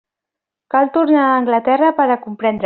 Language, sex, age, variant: Catalan, female, 19-29, Central